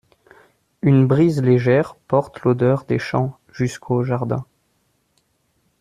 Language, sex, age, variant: French, male, 30-39, Français de métropole